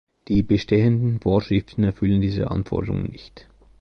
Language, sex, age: German, male, 30-39